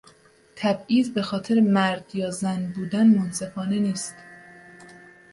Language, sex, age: Persian, female, 19-29